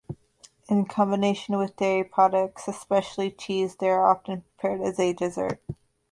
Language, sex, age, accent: English, female, 19-29, United States English